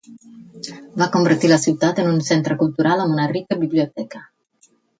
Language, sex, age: Catalan, female, 50-59